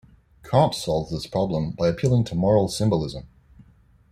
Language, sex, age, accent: English, male, 19-29, United States English